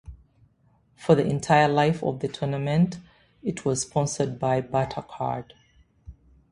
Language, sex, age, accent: English, female, 30-39, England English